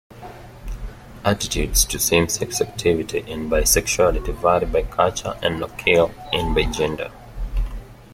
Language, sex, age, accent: English, male, 19-29, United States English